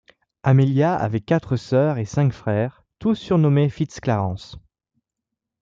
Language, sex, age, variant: French, male, 19-29, Français de métropole